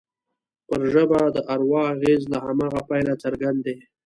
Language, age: Pashto, 19-29